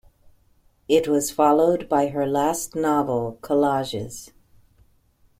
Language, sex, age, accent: English, female, 60-69, United States English